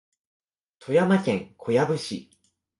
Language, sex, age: Japanese, male, 19-29